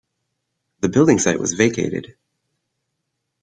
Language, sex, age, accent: English, male, 19-29, United States English